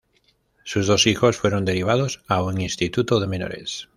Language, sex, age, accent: Spanish, male, 50-59, España: Norte peninsular (Asturias, Castilla y León, Cantabria, País Vasco, Navarra, Aragón, La Rioja, Guadalajara, Cuenca)